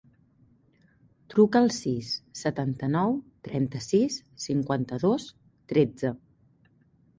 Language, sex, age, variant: Catalan, female, 30-39, Central